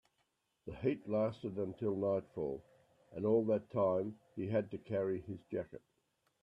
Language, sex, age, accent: English, male, 70-79, Australian English